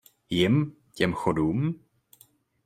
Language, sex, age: Czech, male, 19-29